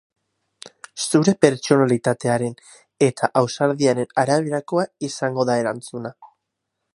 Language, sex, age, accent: Basque, male, 19-29, Mendebalekoa (Araba, Bizkaia, Gipuzkoako mendebaleko herri batzuk)